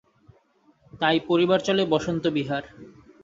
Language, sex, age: Bengali, male, 19-29